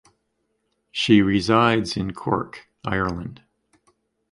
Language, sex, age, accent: English, male, 60-69, Canadian English